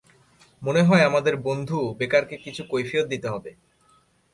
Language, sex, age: Bengali, male, 19-29